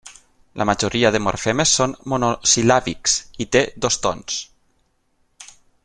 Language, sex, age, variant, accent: Catalan, male, 30-39, Valencià meridional, central; valencià